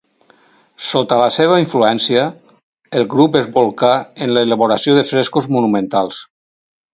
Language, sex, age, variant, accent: Catalan, male, 50-59, Valencià meridional, valencià